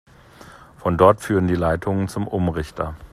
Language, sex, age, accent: German, male, 40-49, Deutschland Deutsch